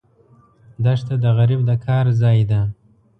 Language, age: Pashto, 19-29